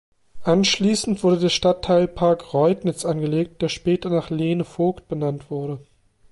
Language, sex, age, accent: German, male, 30-39, Deutschland Deutsch